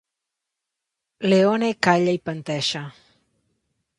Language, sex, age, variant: Catalan, female, 40-49, Central